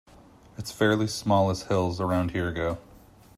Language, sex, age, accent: English, male, 19-29, United States English